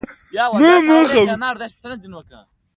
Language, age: Pashto, under 19